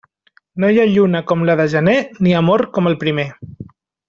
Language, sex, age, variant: Catalan, male, 30-39, Central